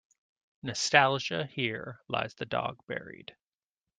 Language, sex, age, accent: English, male, 40-49, United States English